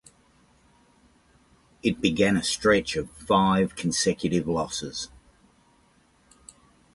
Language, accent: English, Australian English